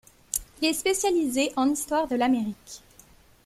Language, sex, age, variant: French, female, 19-29, Français de métropole